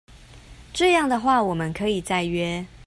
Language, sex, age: Chinese, female, 30-39